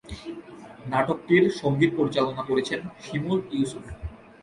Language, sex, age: Bengali, male, 19-29